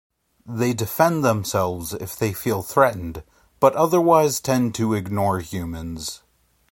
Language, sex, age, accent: English, male, 19-29, United States English